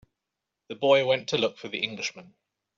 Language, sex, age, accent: English, male, 40-49, England English